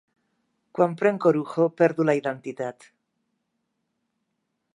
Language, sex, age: Catalan, female, 60-69